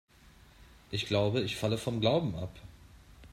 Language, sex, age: German, male, 30-39